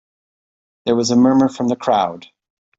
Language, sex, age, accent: English, male, 40-49, United States English